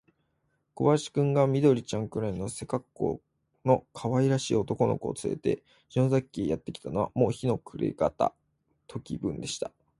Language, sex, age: Japanese, male, 19-29